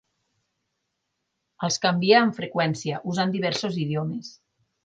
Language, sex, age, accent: Catalan, female, 40-49, Lleidatà